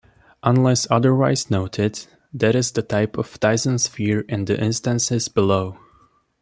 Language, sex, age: English, male, under 19